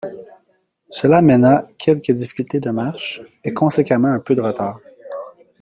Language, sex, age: French, male, 30-39